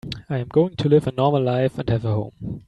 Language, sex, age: English, male, 19-29